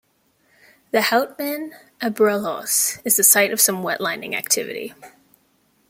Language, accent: English, Canadian English